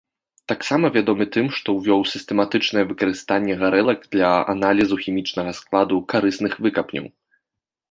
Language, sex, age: Belarusian, male, 19-29